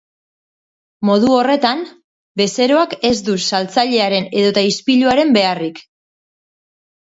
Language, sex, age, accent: Basque, female, 40-49, Mendebalekoa (Araba, Bizkaia, Gipuzkoako mendebaleko herri batzuk)